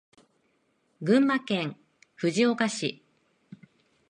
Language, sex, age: Japanese, female, 30-39